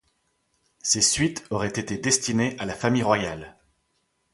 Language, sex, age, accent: French, male, 30-39, Français de Belgique